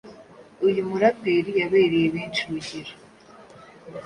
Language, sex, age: Kinyarwanda, female, under 19